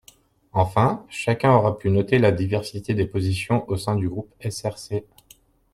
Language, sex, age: French, male, 30-39